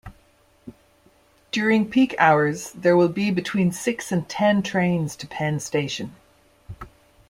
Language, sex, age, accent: English, female, 50-59, Irish English